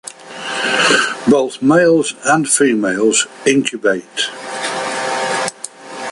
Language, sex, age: English, male, 60-69